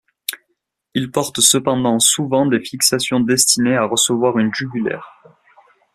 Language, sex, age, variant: French, male, 19-29, Français de métropole